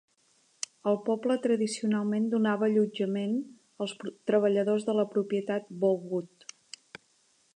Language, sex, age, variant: Catalan, female, 40-49, Central